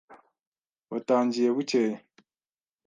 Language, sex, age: Kinyarwanda, male, 19-29